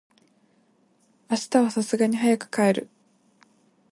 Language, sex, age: Japanese, female, 19-29